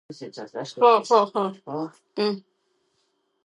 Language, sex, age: Georgian, female, 19-29